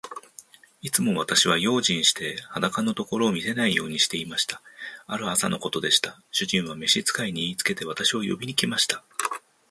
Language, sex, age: Japanese, male, 50-59